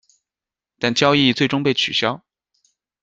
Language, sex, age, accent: Chinese, male, 30-39, 出生地：浙江省